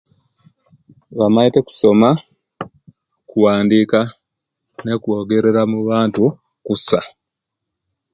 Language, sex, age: Kenyi, male, 40-49